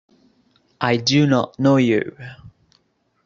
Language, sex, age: English, male, 19-29